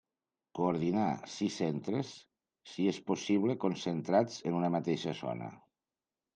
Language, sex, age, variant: Catalan, male, 60-69, Nord-Occidental